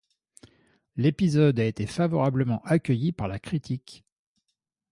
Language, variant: French, Français de métropole